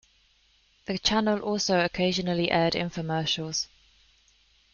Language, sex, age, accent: English, female, 30-39, England English